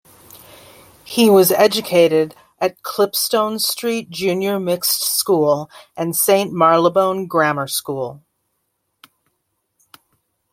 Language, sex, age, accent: English, female, 40-49, United States English